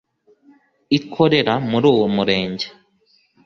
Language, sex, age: Kinyarwanda, male, 19-29